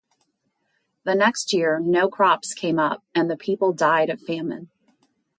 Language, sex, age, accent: English, female, 50-59, United States English